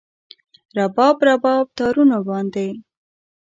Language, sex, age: Pashto, female, under 19